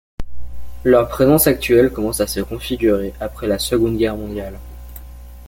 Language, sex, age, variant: French, male, under 19, Français de métropole